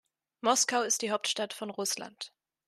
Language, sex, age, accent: German, female, 19-29, Deutschland Deutsch